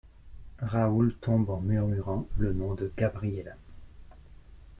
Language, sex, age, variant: French, male, 30-39, Français de métropole